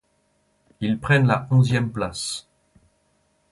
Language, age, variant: French, 40-49, Français des départements et régions d'outre-mer